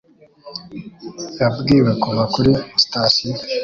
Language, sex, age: Kinyarwanda, male, 19-29